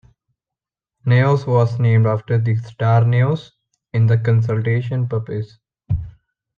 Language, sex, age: English, male, 19-29